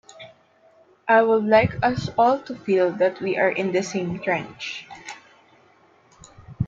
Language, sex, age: English, female, under 19